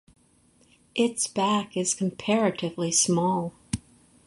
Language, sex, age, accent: English, female, 60-69, United States English